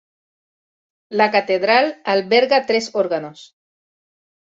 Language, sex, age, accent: Spanish, female, 40-49, España: Centro-Sur peninsular (Madrid, Toledo, Castilla-La Mancha)